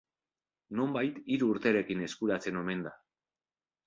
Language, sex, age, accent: Basque, male, 30-39, Mendebalekoa (Araba, Bizkaia, Gipuzkoako mendebaleko herri batzuk)